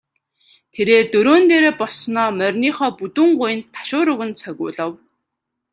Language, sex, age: Mongolian, female, 30-39